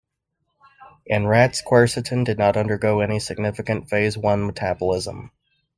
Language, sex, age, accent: English, male, 30-39, United States English